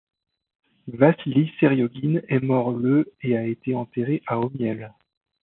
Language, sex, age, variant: French, male, 30-39, Français de métropole